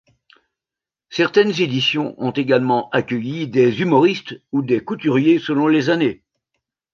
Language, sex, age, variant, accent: French, male, 70-79, Français d'Europe, Français de Belgique